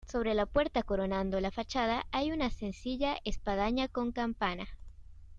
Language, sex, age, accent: Spanish, female, under 19, Rioplatense: Argentina, Uruguay, este de Bolivia, Paraguay